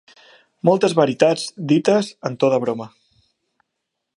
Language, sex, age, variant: Catalan, male, 30-39, Central